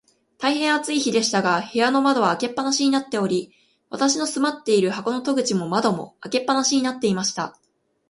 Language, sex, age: Japanese, female, 19-29